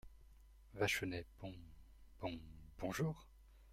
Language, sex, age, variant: French, male, 19-29, Français de métropole